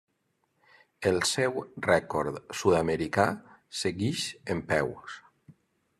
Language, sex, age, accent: Catalan, male, 50-59, valencià